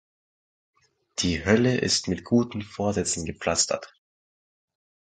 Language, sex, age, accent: German, male, under 19, Österreichisches Deutsch